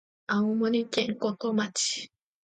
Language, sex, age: Japanese, female, under 19